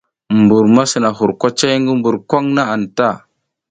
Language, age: South Giziga, 30-39